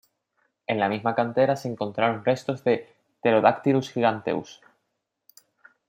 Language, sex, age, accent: Spanish, male, 19-29, España: Sur peninsular (Andalucia, Extremadura, Murcia)